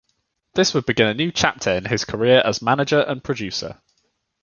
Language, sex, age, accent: English, male, 19-29, England English